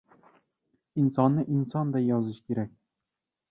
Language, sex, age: Uzbek, male, 19-29